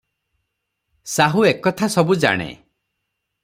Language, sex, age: Odia, male, 30-39